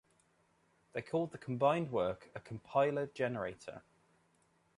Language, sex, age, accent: English, male, 30-39, England English